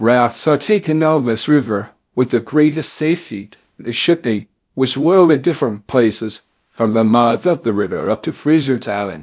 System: TTS, VITS